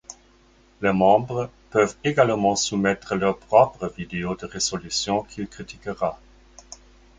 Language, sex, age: French, male, 60-69